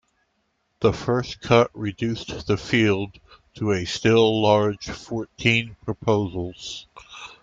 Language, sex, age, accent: English, male, 50-59, United States English